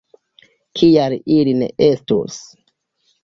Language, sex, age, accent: Esperanto, male, 19-29, Internacia